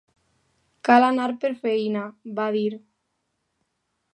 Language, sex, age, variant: Catalan, female, under 19, Alacantí